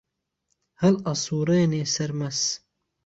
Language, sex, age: Central Kurdish, male, 19-29